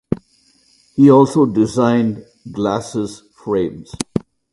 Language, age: English, 60-69